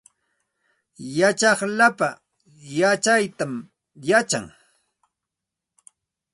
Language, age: Santa Ana de Tusi Pasco Quechua, 40-49